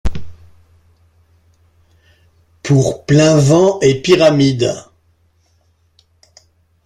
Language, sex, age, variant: French, male, 70-79, Français de métropole